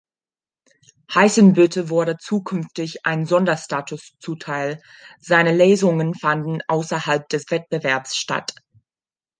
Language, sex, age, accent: German, female, 30-39, Deutschland Deutsch